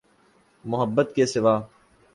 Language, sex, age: Urdu, male, 19-29